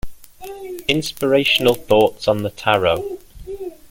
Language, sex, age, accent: English, male, 19-29, England English